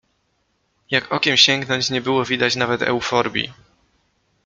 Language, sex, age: Polish, male, 19-29